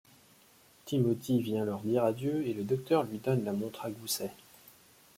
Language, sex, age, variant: French, male, 30-39, Français de métropole